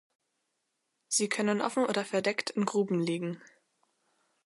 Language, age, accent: German, under 19, Deutschland Deutsch